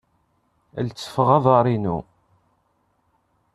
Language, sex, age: Kabyle, male, 19-29